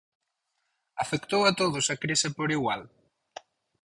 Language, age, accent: Galician, 30-39, Normativo (estándar)